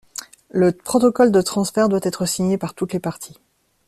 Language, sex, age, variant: French, female, 40-49, Français de métropole